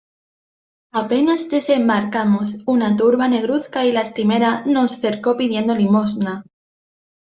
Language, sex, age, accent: Spanish, female, under 19, España: Sur peninsular (Andalucia, Extremadura, Murcia)